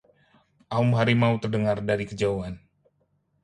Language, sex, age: Indonesian, male, 40-49